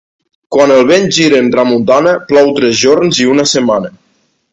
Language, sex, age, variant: Catalan, male, 19-29, Nord-Occidental